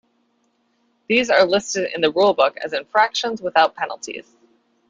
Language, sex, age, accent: English, female, 30-39, United States English